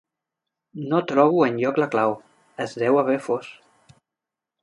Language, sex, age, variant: Catalan, male, 19-29, Central